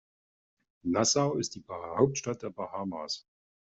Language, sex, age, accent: German, male, 50-59, Deutschland Deutsch